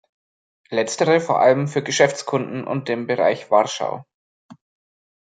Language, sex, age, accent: German, male, 19-29, Deutschland Deutsch